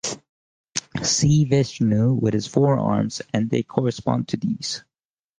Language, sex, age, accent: English, male, 30-39, United States English